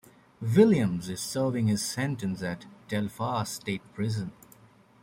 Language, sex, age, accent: English, male, 19-29, United States English